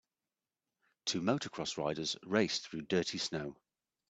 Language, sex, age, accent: English, male, 50-59, England English